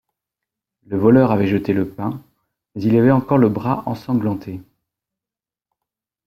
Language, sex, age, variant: French, male, 40-49, Français de métropole